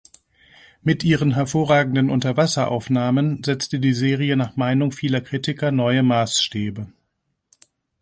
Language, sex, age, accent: German, male, 50-59, Deutschland Deutsch